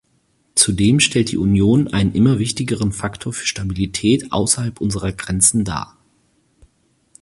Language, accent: German, Deutschland Deutsch